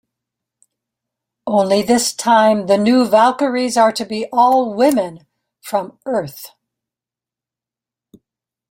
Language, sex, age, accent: English, female, 70-79, United States English